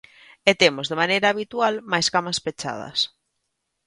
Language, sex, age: Galician, female, 30-39